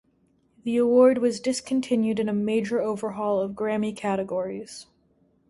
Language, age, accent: English, 19-29, United States English